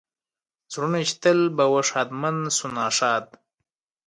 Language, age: Pashto, 19-29